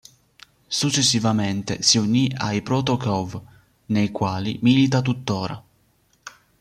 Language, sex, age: Italian, male, 19-29